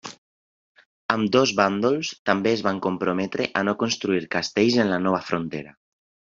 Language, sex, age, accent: Catalan, male, 19-29, valencià